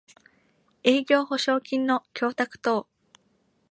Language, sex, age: Japanese, female, 19-29